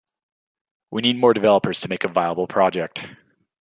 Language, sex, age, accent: English, male, 19-29, Canadian English